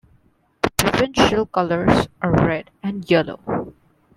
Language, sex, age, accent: English, female, 19-29, India and South Asia (India, Pakistan, Sri Lanka)